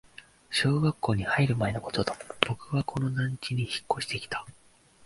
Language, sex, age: Japanese, male, 19-29